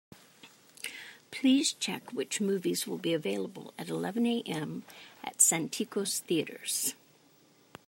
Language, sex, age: English, female, 60-69